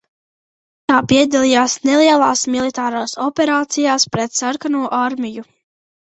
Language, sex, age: Latvian, female, under 19